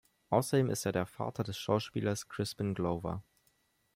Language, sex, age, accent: German, male, 19-29, Deutschland Deutsch